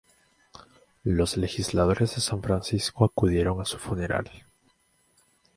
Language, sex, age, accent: Spanish, male, under 19, Andino-Pacífico: Colombia, Perú, Ecuador, oeste de Bolivia y Venezuela andina